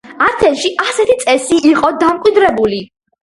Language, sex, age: Georgian, female, under 19